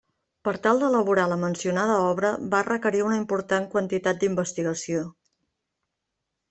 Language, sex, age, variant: Catalan, female, 40-49, Central